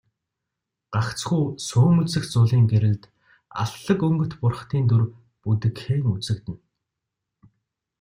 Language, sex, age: Mongolian, male, 30-39